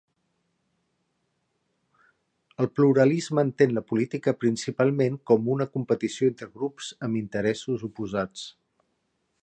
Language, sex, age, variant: Catalan, male, 50-59, Central